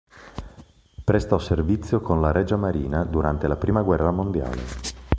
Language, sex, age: Italian, male, 30-39